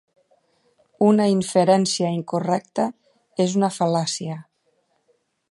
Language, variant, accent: Catalan, Nord-Occidental, nord-occidental